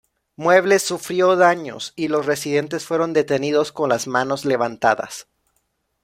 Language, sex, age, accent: Spanish, male, 19-29, México